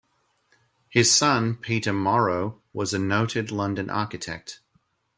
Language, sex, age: English, male, 30-39